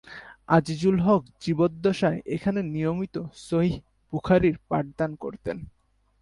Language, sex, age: Bengali, male, 19-29